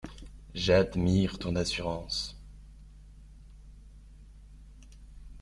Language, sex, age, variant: French, male, 30-39, Français de métropole